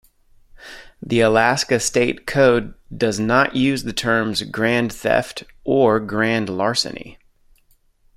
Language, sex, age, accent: English, male, 30-39, United States English